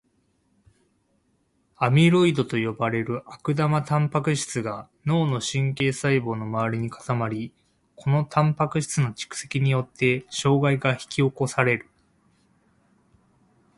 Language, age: Japanese, 30-39